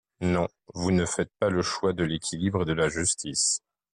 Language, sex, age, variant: French, male, 30-39, Français de métropole